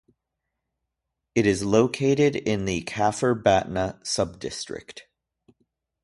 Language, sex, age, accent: English, male, 40-49, United States English